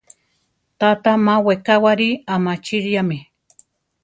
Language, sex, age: Central Tarahumara, female, 50-59